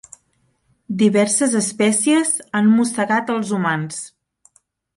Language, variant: Catalan, Central